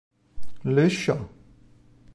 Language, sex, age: Italian, male, 40-49